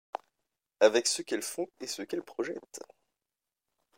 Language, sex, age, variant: French, male, 19-29, Français de métropole